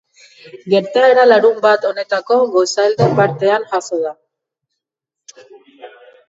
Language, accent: Basque, Erdialdekoa edo Nafarra (Gipuzkoa, Nafarroa)